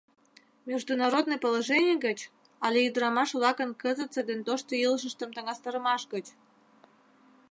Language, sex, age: Mari, female, 30-39